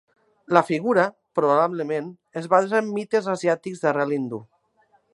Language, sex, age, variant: Catalan, female, 40-49, Nord-Occidental